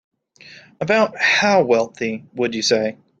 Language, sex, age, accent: English, male, 19-29, United States English